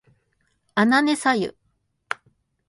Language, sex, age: Japanese, female, 19-29